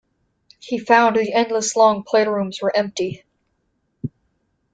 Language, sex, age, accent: English, female, under 19, United States English